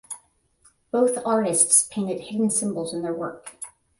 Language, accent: English, United States English